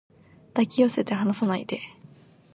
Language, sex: Japanese, female